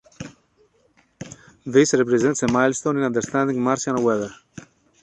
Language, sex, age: English, male, 40-49